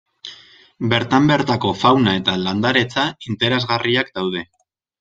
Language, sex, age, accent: Basque, male, 19-29, Mendebalekoa (Araba, Bizkaia, Gipuzkoako mendebaleko herri batzuk)